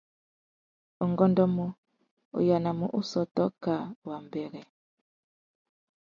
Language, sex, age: Tuki, female, 30-39